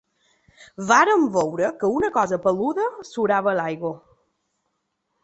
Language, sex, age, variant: Catalan, female, 30-39, Balear